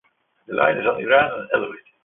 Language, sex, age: English, male, 50-59